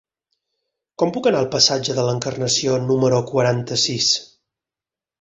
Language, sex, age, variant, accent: Catalan, male, 30-39, Balear, mallorquí